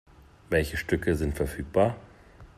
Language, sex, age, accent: German, male, 40-49, Deutschland Deutsch